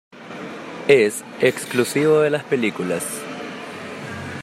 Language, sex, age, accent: Spanish, male, 19-29, Andino-Pacífico: Colombia, Perú, Ecuador, oeste de Bolivia y Venezuela andina